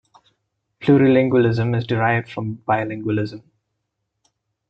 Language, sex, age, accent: English, male, 19-29, India and South Asia (India, Pakistan, Sri Lanka)